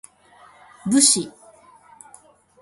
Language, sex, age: Japanese, female, 60-69